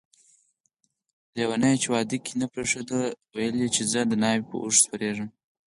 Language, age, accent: Pashto, 19-29, کندهاری لهجه